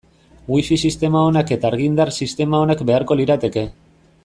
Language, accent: Basque, Erdialdekoa edo Nafarra (Gipuzkoa, Nafarroa)